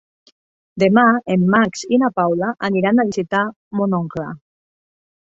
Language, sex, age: Catalan, female, 40-49